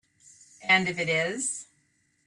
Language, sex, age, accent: English, female, 60-69, United States English